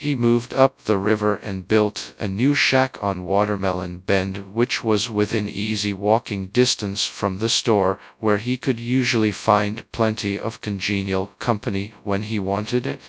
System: TTS, FastPitch